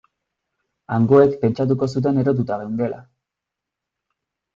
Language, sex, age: Basque, male, 30-39